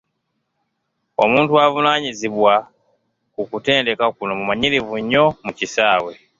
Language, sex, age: Ganda, male, 19-29